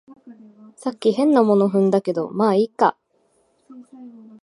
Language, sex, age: Japanese, female, under 19